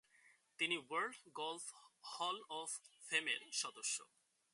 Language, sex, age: Bengali, male, 19-29